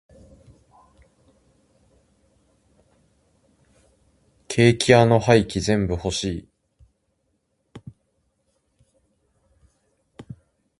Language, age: Japanese, 19-29